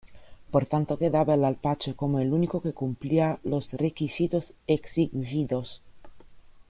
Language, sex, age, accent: Spanish, female, 19-29, España: Centro-Sur peninsular (Madrid, Toledo, Castilla-La Mancha)